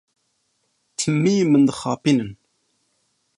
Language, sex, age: Kurdish, male, 30-39